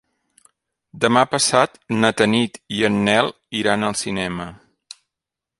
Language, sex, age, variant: Catalan, male, 40-49, Central